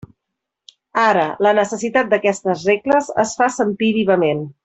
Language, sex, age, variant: Catalan, female, 40-49, Central